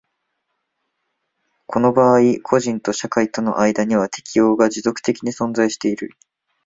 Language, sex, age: Japanese, male, 19-29